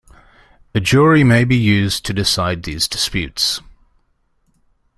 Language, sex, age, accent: English, male, 19-29, England English